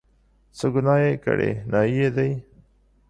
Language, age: Pashto, 40-49